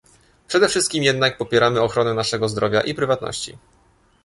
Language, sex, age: Polish, male, 19-29